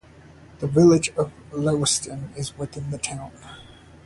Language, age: English, 40-49